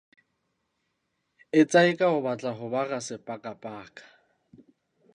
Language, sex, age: Southern Sotho, male, 30-39